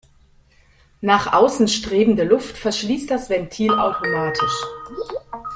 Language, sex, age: German, female, 50-59